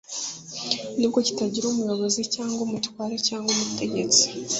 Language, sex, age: Kinyarwanda, female, 19-29